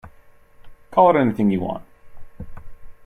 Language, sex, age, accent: English, male, 30-39, United States English